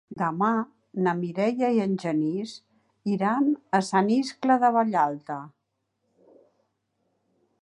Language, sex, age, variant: Catalan, female, 70-79, Central